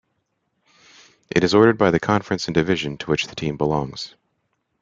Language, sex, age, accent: English, male, 30-39, United States English